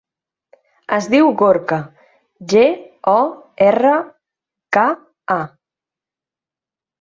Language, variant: Catalan, Central